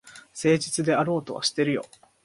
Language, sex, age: Japanese, male, 19-29